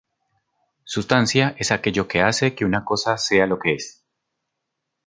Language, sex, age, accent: Spanish, male, 30-39, Andino-Pacífico: Colombia, Perú, Ecuador, oeste de Bolivia y Venezuela andina